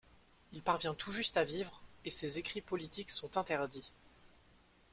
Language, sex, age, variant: French, male, 19-29, Français de métropole